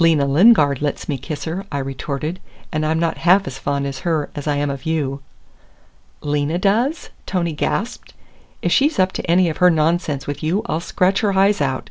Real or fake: real